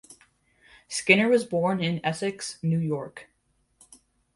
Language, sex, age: English, male, under 19